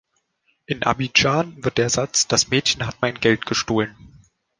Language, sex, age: German, male, 19-29